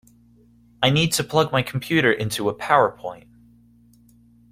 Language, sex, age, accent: English, male, 19-29, United States English